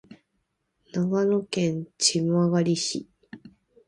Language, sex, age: Japanese, female, 19-29